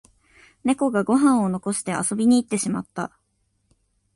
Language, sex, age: Japanese, female, 19-29